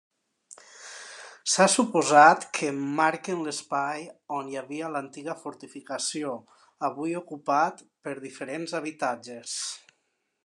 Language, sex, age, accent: Catalan, male, 30-39, valencià